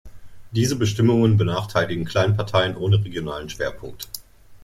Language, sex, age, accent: German, male, 40-49, Deutschland Deutsch